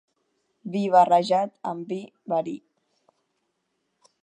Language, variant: Catalan, Central